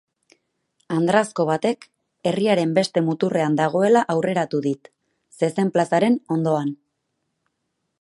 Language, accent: Basque, Erdialdekoa edo Nafarra (Gipuzkoa, Nafarroa)